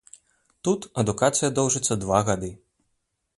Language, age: Belarusian, 30-39